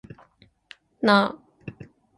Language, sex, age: Japanese, female, 19-29